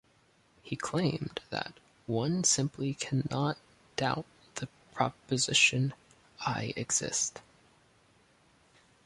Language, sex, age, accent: English, male, 19-29, United States English